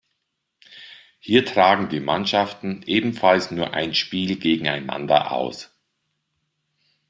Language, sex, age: German, male, 50-59